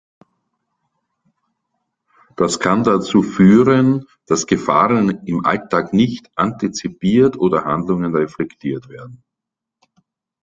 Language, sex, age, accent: German, male, 50-59, Österreichisches Deutsch